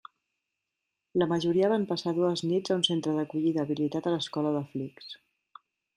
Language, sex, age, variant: Catalan, female, 50-59, Central